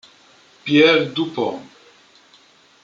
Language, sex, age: Italian, male, 40-49